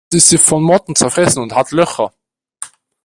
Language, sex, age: German, male, under 19